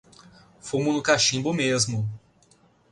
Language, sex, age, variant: Portuguese, male, 19-29, Portuguese (Brasil)